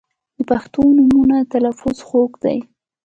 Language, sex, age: Pashto, female, 19-29